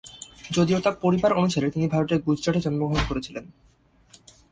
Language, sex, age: Bengali, male, under 19